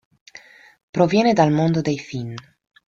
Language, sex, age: Italian, female, 30-39